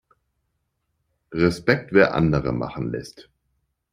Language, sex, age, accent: German, male, 40-49, Deutschland Deutsch